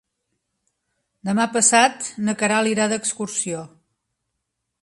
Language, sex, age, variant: Catalan, female, 60-69, Central